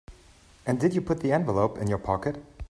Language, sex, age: English, male, 30-39